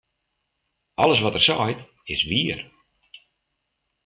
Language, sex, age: Western Frisian, male, 50-59